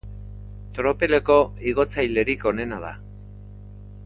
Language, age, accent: Basque, 60-69, Erdialdekoa edo Nafarra (Gipuzkoa, Nafarroa)